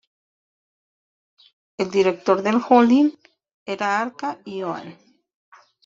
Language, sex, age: Spanish, female, 40-49